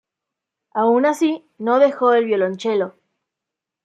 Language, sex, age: Spanish, female, 19-29